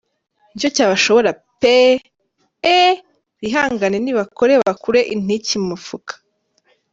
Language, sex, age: Kinyarwanda, female, under 19